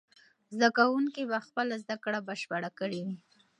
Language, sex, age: Pashto, female, 19-29